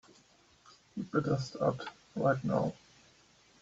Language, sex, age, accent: English, male, 30-39, United States English